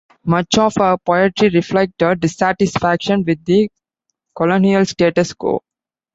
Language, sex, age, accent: English, male, 19-29, India and South Asia (India, Pakistan, Sri Lanka)